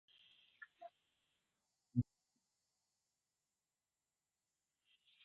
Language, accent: English, United States English